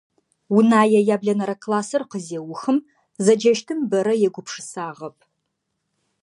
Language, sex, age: Adyghe, female, 30-39